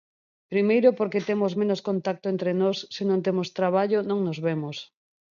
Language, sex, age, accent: Galician, female, 40-49, Normativo (estándar)